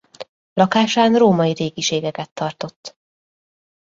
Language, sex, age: Hungarian, female, 30-39